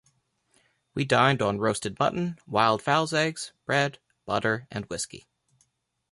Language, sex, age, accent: English, male, 19-29, United States English